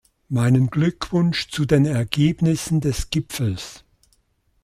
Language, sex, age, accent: German, male, 70-79, Schweizerdeutsch